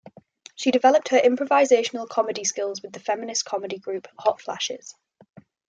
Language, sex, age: English, female, 19-29